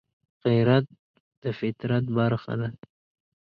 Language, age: Pashto, 19-29